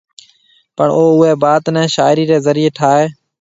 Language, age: Marwari (Pakistan), 40-49